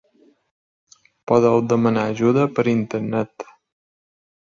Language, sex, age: Catalan, male, 40-49